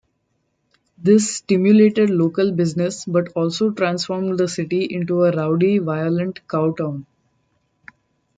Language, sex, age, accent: English, female, 19-29, India and South Asia (India, Pakistan, Sri Lanka)